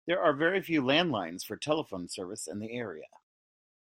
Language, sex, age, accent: English, male, 30-39, United States English